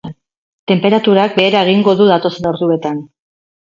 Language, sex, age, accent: Basque, female, 50-59, Erdialdekoa edo Nafarra (Gipuzkoa, Nafarroa)